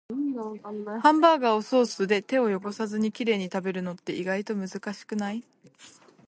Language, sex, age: Japanese, female, 19-29